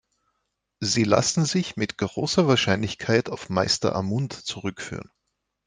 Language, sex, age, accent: German, male, 40-49, Österreichisches Deutsch